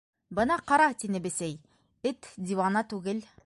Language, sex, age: Bashkir, female, 30-39